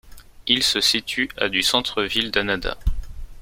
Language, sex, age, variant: French, male, 30-39, Français de métropole